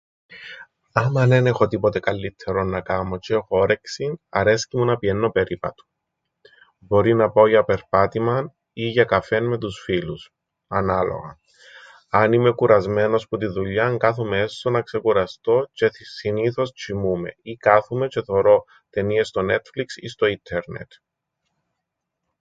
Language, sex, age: Greek, male, 40-49